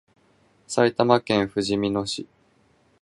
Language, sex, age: Japanese, male, 19-29